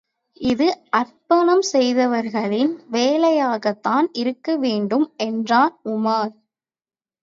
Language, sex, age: Tamil, female, 19-29